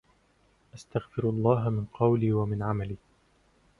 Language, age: Arabic, 30-39